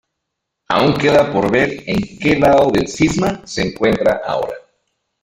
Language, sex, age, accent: Spanish, male, 40-49, México